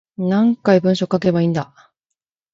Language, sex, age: Japanese, female, 30-39